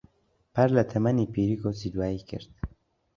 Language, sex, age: Central Kurdish, male, 19-29